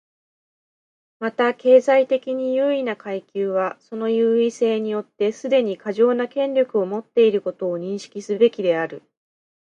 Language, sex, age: Japanese, female, 30-39